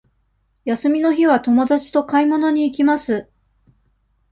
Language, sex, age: Japanese, female, 40-49